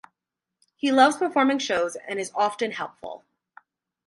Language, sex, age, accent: English, female, 19-29, United States English